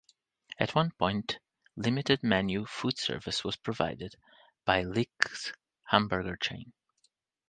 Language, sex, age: English, male, 40-49